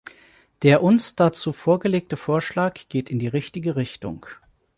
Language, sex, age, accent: German, male, 40-49, Deutschland Deutsch